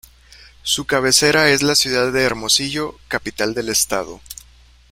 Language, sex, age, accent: Spanish, male, 19-29, México